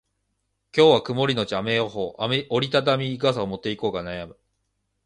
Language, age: Japanese, 19-29